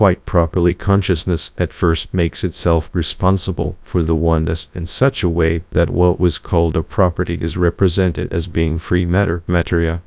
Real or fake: fake